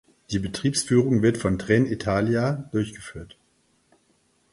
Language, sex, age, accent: German, male, 50-59, Deutschland Deutsch